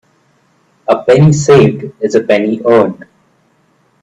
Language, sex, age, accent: English, male, 19-29, India and South Asia (India, Pakistan, Sri Lanka)